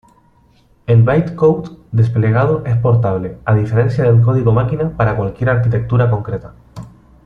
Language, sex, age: Spanish, male, 19-29